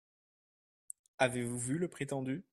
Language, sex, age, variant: French, male, 19-29, Français de métropole